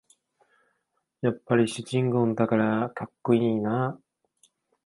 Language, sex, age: Japanese, male, 19-29